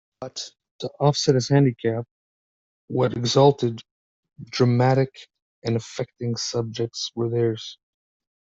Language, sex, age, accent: English, male, 19-29, United States English